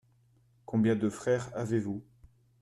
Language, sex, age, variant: French, male, 40-49, Français de métropole